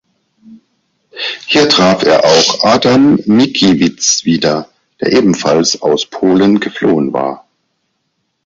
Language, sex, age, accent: German, male, 50-59, Deutschland Deutsch